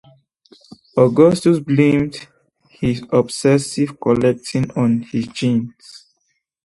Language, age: English, 19-29